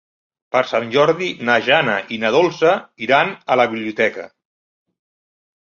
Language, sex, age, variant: Catalan, male, 40-49, Central